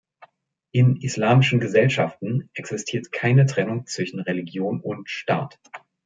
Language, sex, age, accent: German, male, 40-49, Deutschland Deutsch